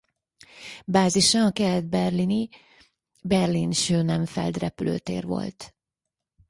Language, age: Hungarian, 50-59